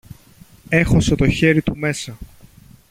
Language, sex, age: Greek, male, 30-39